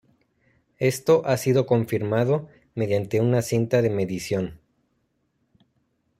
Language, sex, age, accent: Spanish, male, 30-39, México